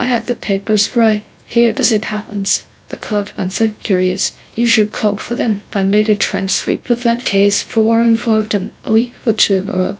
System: TTS, GlowTTS